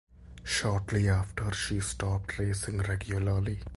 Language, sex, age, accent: English, male, 19-29, India and South Asia (India, Pakistan, Sri Lanka)